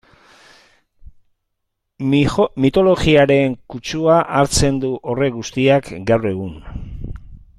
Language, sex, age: Basque, male, 60-69